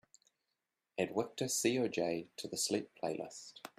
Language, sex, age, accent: English, male, 30-39, New Zealand English